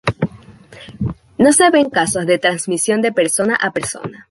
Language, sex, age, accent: Spanish, female, 19-29, Andino-Pacífico: Colombia, Perú, Ecuador, oeste de Bolivia y Venezuela andina